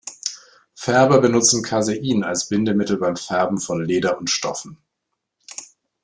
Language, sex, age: German, male, 50-59